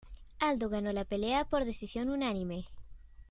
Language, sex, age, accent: Spanish, female, under 19, Rioplatense: Argentina, Uruguay, este de Bolivia, Paraguay